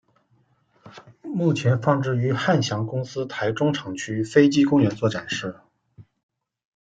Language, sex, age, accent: Chinese, male, 30-39, 出生地：江苏省